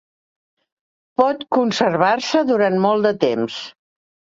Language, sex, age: Catalan, female, 60-69